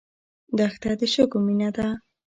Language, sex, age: Pashto, female, under 19